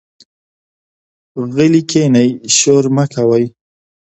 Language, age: Pashto, 30-39